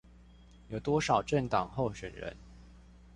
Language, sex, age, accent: Chinese, male, 19-29, 出生地：彰化縣